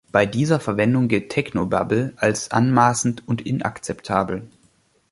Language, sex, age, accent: German, male, 19-29, Deutschland Deutsch